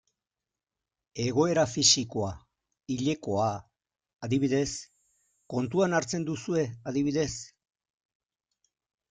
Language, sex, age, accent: Basque, male, 50-59, Erdialdekoa edo Nafarra (Gipuzkoa, Nafarroa)